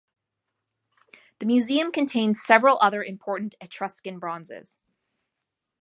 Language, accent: English, United States English